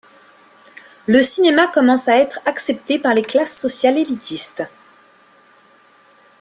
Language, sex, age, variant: French, female, 19-29, Français de métropole